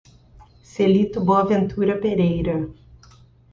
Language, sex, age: Portuguese, female, 30-39